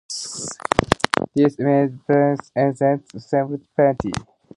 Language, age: English, under 19